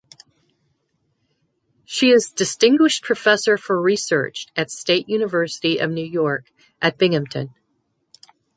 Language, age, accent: English, 60-69, United States English